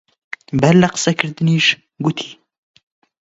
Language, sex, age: Central Kurdish, male, under 19